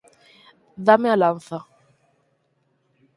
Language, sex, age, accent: Galician, female, 19-29, Normativo (estándar)